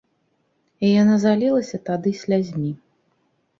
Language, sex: Belarusian, female